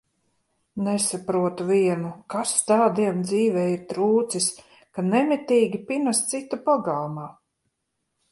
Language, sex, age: Latvian, female, 50-59